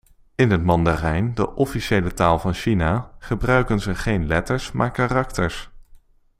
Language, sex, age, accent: Dutch, male, under 19, Nederlands Nederlands